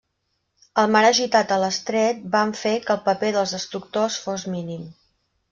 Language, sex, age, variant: Catalan, female, 50-59, Central